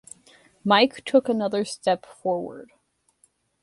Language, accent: English, United States English